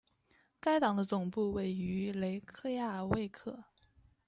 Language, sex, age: Chinese, female, 19-29